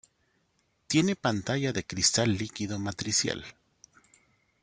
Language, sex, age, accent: Spanish, male, 50-59, México